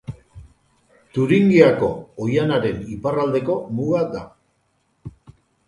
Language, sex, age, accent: Basque, male, 40-49, Mendebalekoa (Araba, Bizkaia, Gipuzkoako mendebaleko herri batzuk)